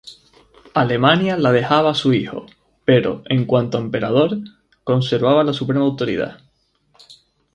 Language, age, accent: Spanish, 19-29, España: Islas Canarias